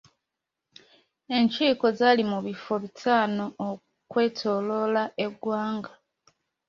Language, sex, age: Ganda, female, 19-29